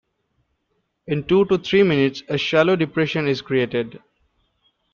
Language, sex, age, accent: English, male, 19-29, India and South Asia (India, Pakistan, Sri Lanka)